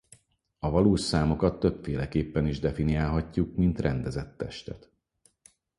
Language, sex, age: Hungarian, male, 40-49